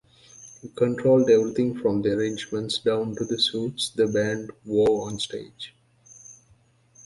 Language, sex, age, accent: English, male, 19-29, United States English